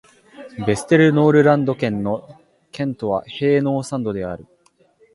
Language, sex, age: Japanese, male, 19-29